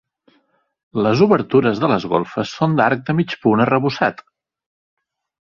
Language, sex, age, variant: Catalan, male, 30-39, Central